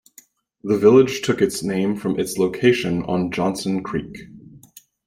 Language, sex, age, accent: English, male, 30-39, United States English